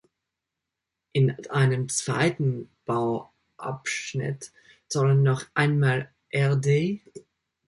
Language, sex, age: German, male, 19-29